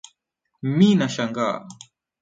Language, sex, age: Swahili, male, 19-29